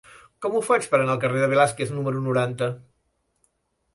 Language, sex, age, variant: Catalan, male, 50-59, Central